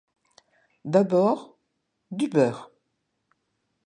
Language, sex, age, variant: French, female, 60-69, Français de métropole